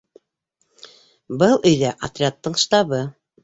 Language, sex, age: Bashkir, female, 60-69